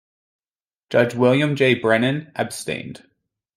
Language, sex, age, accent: English, male, 19-29, United States English